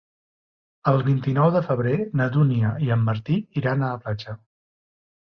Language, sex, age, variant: Catalan, male, 30-39, Central